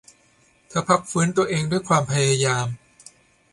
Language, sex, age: Thai, male, 30-39